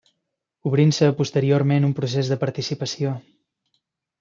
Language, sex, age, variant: Catalan, male, 30-39, Central